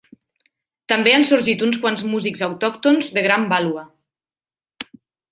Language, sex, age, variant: Catalan, female, 30-39, Nord-Occidental